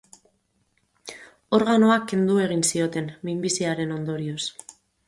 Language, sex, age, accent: Basque, female, 30-39, Mendebalekoa (Araba, Bizkaia, Gipuzkoako mendebaleko herri batzuk)